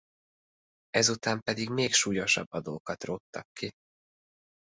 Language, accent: Hungarian, budapesti